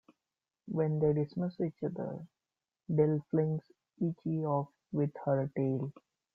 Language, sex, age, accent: English, male, 30-39, India and South Asia (India, Pakistan, Sri Lanka)